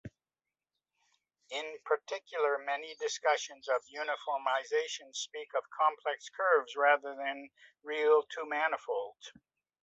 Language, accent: English, Canadian English